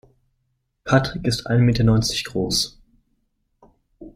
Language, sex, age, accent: German, male, 19-29, Deutschland Deutsch